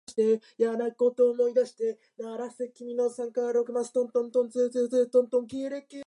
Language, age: Japanese, under 19